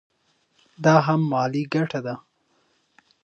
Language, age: Pashto, 19-29